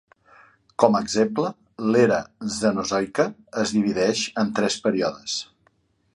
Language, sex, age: Catalan, male, 50-59